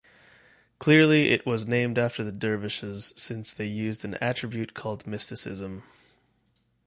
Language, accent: English, United States English